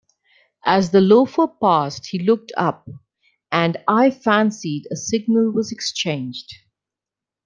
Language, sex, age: English, female, under 19